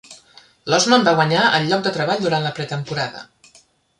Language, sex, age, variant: Catalan, female, 40-49, Central